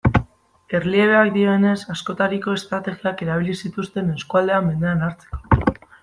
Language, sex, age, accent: Basque, female, 19-29, Mendebalekoa (Araba, Bizkaia, Gipuzkoako mendebaleko herri batzuk)